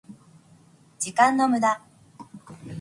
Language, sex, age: Japanese, female, 19-29